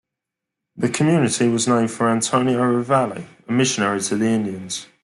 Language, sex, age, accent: English, male, 19-29, England English